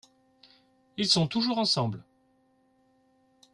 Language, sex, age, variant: French, male, 40-49, Français de métropole